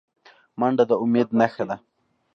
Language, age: Pashto, under 19